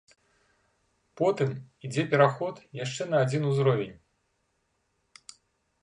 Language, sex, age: Belarusian, male, 50-59